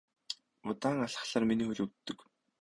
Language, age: Mongolian, 19-29